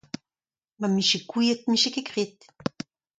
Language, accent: Breton, Kerneveg